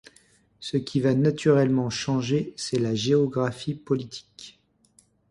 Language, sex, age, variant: French, male, 50-59, Français de métropole